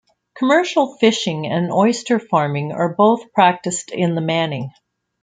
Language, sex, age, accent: English, female, 60-69, Canadian English